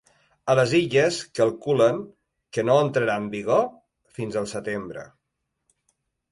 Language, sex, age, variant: Catalan, male, 40-49, Balear